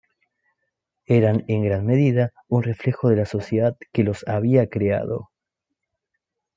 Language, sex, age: Spanish, male, 19-29